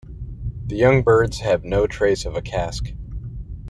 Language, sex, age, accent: English, male, 30-39, United States English